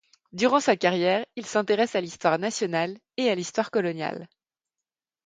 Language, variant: French, Français de métropole